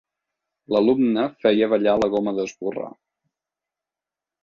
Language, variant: Catalan, Central